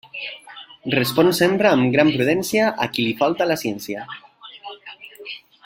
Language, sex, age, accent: Catalan, male, 19-29, valencià